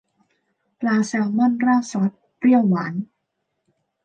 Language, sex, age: Thai, female, 19-29